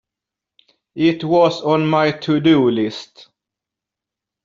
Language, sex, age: English, male, 40-49